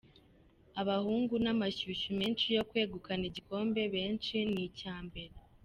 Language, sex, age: Kinyarwanda, female, under 19